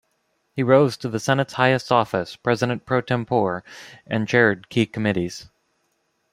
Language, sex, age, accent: English, male, 19-29, United States English